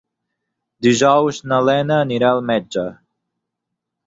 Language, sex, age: Catalan, male, 19-29